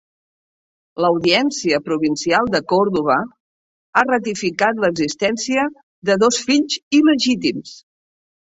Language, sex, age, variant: Catalan, female, 60-69, Central